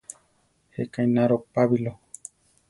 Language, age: Central Tarahumara, 19-29